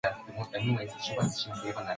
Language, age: Japanese, 19-29